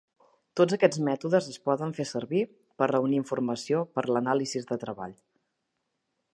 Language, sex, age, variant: Catalan, female, 40-49, Central